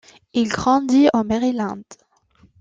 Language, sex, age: French, female, 30-39